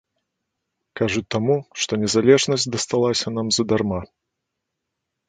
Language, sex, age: Belarusian, male, 40-49